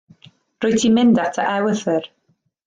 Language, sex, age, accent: Welsh, female, 19-29, Y Deyrnas Unedig Cymraeg